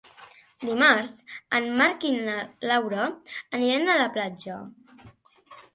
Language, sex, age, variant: Catalan, male, 40-49, Central